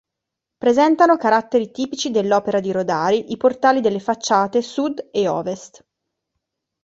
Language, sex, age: Italian, female, 30-39